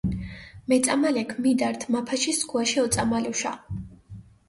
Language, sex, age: Mingrelian, female, 19-29